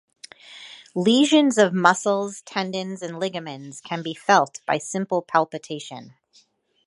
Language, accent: English, United States English